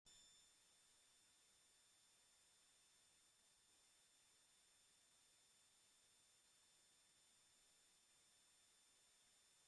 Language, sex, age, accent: Spanish, male, 50-59, México